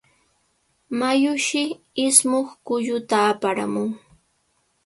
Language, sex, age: Cajatambo North Lima Quechua, female, 19-29